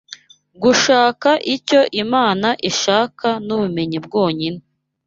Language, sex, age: Kinyarwanda, female, 19-29